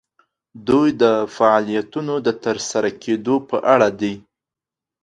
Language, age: Pashto, 19-29